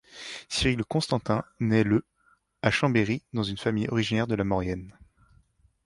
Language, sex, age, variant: French, male, 30-39, Français de métropole